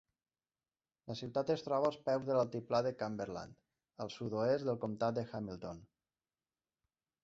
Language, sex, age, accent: Catalan, male, 30-39, valencià